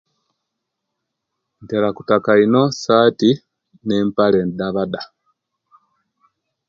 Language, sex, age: Kenyi, male, 40-49